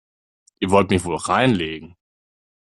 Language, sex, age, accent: German, male, 19-29, Deutschland Deutsch